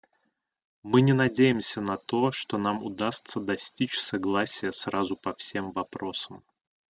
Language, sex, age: Russian, male, 30-39